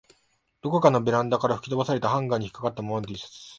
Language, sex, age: Japanese, male, 19-29